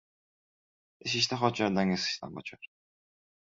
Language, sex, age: Uzbek, male, 19-29